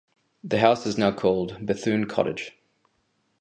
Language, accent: English, Australian English